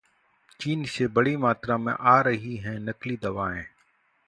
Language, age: Hindi, 40-49